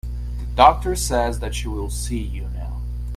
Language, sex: English, male